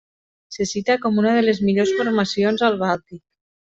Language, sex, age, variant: Catalan, female, 30-39, Nord-Occidental